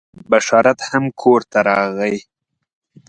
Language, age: Pashto, 19-29